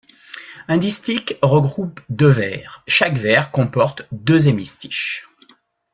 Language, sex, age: French, male, 60-69